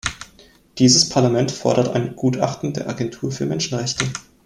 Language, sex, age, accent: German, male, 19-29, Deutschland Deutsch